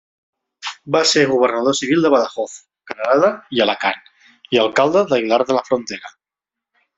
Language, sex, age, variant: Catalan, male, 40-49, Central